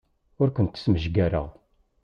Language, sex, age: Kabyle, male, 40-49